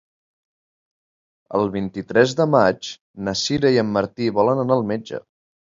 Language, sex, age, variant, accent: Catalan, male, 19-29, Central, central